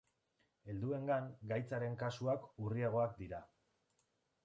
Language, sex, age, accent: Basque, male, 19-29, Erdialdekoa edo Nafarra (Gipuzkoa, Nafarroa)